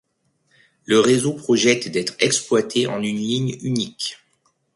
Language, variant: French, Français de métropole